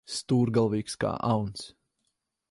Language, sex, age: Latvian, male, 19-29